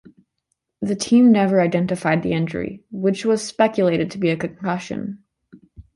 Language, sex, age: English, female, under 19